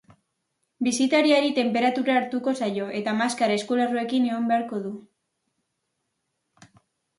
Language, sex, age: Basque, female, under 19